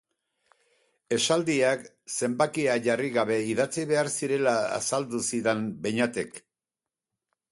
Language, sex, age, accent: Basque, male, 70-79, Erdialdekoa edo Nafarra (Gipuzkoa, Nafarroa)